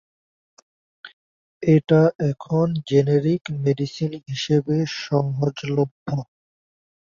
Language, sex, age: Bengali, male, 19-29